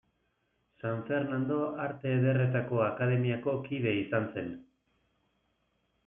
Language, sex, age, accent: Basque, male, 30-39, Erdialdekoa edo Nafarra (Gipuzkoa, Nafarroa)